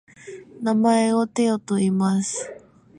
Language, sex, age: Japanese, female, under 19